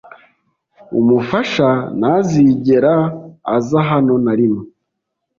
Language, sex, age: Kinyarwanda, male, 40-49